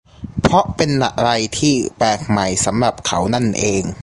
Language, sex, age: Thai, male, 19-29